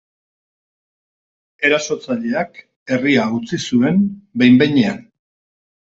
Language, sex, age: Basque, male, 60-69